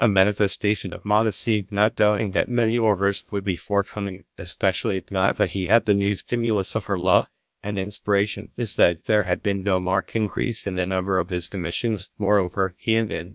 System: TTS, GlowTTS